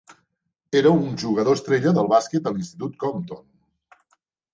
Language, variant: Catalan, Central